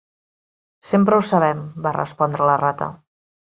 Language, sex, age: Catalan, female, 40-49